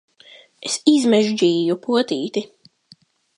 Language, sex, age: Latvian, male, under 19